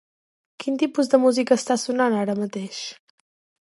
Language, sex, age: Catalan, female, 19-29